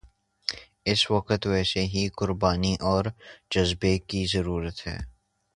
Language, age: Urdu, 19-29